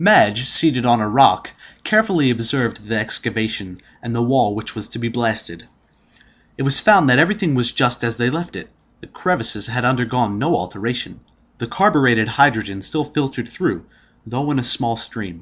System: none